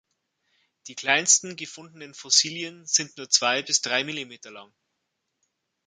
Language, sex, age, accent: German, male, 30-39, Deutschland Deutsch